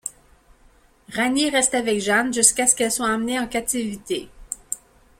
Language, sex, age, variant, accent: French, female, 40-49, Français d'Amérique du Nord, Français du Canada